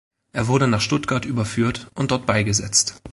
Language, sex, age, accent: German, male, 19-29, Deutschland Deutsch